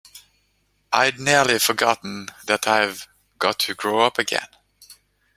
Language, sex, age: English, male, 40-49